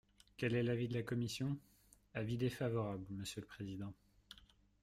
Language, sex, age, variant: French, male, 30-39, Français de métropole